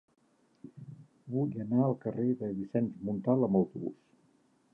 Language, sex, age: Catalan, male, 60-69